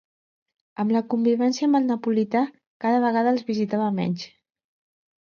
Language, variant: Catalan, Central